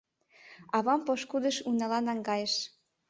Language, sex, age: Mari, female, under 19